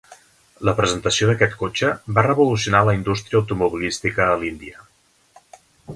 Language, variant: Catalan, Central